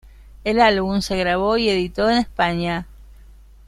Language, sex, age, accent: Spanish, female, 60-69, Rioplatense: Argentina, Uruguay, este de Bolivia, Paraguay